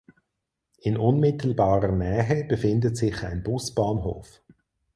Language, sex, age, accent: German, male, 40-49, Schweizerdeutsch